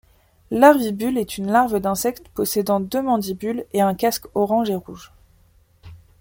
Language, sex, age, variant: French, female, 19-29, Français de métropole